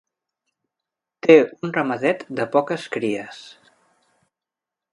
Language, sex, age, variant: Catalan, male, 19-29, Central